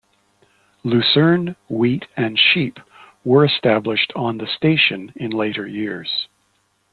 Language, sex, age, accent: English, male, 60-69, Canadian English